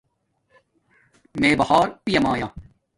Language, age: Domaaki, 40-49